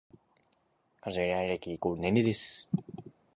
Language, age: Japanese, 19-29